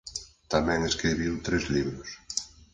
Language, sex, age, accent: Galician, male, 40-49, Oriental (común en zona oriental)